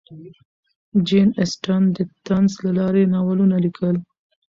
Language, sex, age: Pashto, female, 19-29